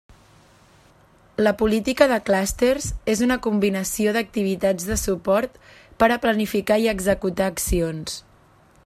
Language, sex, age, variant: Catalan, female, 19-29, Central